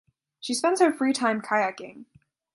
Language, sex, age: English, female, under 19